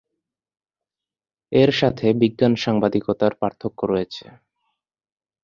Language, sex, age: Bengali, male, 19-29